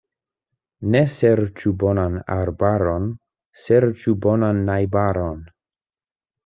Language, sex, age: Esperanto, male, 19-29